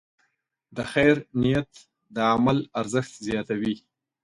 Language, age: Pashto, 40-49